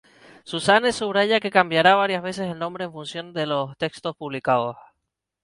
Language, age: Spanish, 19-29